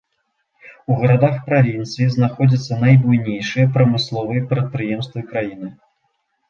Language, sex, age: Belarusian, male, 19-29